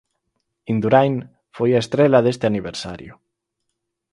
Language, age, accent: Galician, 19-29, Normativo (estándar)